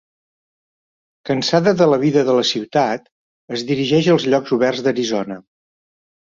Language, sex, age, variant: Catalan, male, 50-59, Central